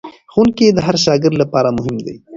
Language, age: Pashto, 19-29